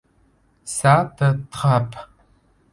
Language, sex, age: French, male, 19-29